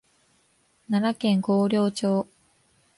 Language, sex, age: Japanese, female, 19-29